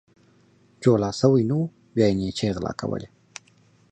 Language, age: Pashto, 30-39